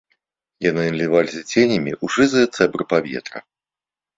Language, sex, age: Belarusian, male, 40-49